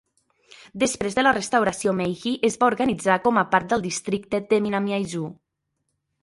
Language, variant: Catalan, Central